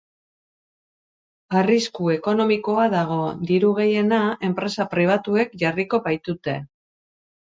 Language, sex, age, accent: Basque, female, 50-59, Mendebalekoa (Araba, Bizkaia, Gipuzkoako mendebaleko herri batzuk)